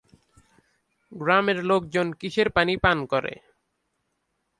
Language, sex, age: Bengali, male, 19-29